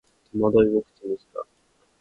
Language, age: Japanese, under 19